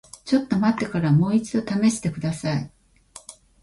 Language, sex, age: Japanese, female, 50-59